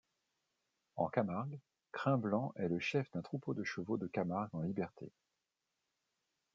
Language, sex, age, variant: French, male, 40-49, Français de métropole